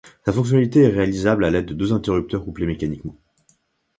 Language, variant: French, Français de métropole